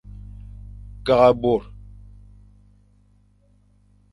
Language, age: Fang, 40-49